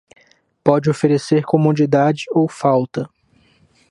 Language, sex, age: Portuguese, male, 19-29